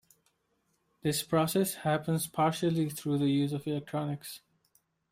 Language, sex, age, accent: English, male, 19-29, India and South Asia (India, Pakistan, Sri Lanka)